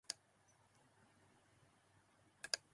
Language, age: Korean, 19-29